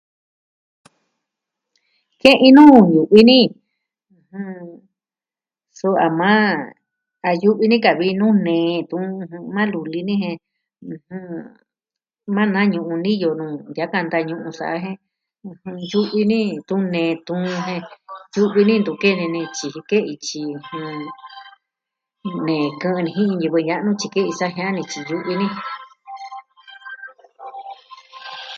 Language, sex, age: Southwestern Tlaxiaco Mixtec, female, 60-69